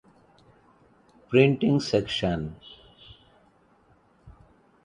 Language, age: English, 40-49